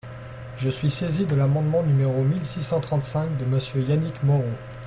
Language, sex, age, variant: French, male, 19-29, Français de métropole